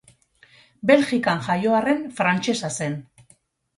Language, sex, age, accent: Basque, female, 40-49, Mendebalekoa (Araba, Bizkaia, Gipuzkoako mendebaleko herri batzuk)